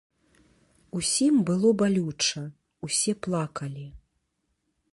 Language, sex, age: Belarusian, female, 40-49